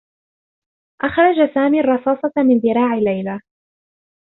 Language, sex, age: Arabic, female, 19-29